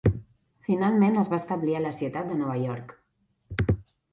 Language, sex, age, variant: Catalan, female, 30-39, Central